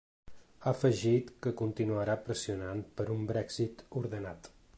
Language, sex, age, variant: Catalan, male, 30-39, Central